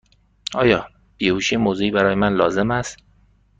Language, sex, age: Persian, male, 19-29